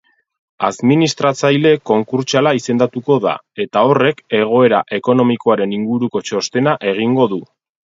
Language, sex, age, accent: Basque, male, 30-39, Erdialdekoa edo Nafarra (Gipuzkoa, Nafarroa)